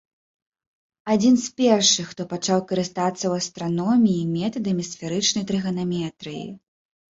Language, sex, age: Belarusian, female, 19-29